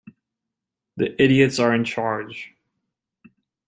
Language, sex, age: English, male, 30-39